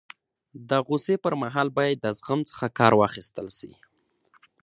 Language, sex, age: Pashto, male, under 19